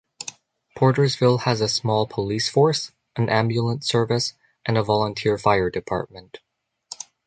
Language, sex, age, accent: English, male, under 19, Canadian English